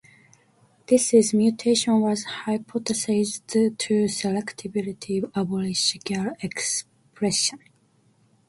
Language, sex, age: English, female, 19-29